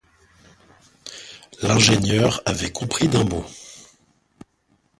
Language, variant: French, Français de métropole